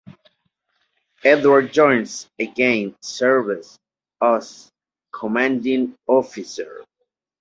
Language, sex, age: English, male, 30-39